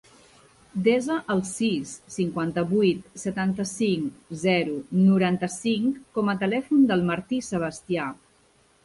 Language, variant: Catalan, Central